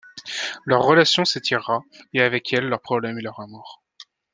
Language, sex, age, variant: French, male, 19-29, Français de métropole